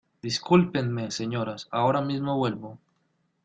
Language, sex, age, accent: Spanish, male, 30-39, Caribe: Cuba, Venezuela, Puerto Rico, República Dominicana, Panamá, Colombia caribeña, México caribeño, Costa del golfo de México